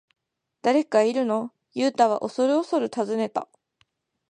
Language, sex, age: Japanese, female, 19-29